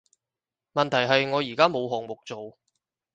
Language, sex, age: Cantonese, male, 19-29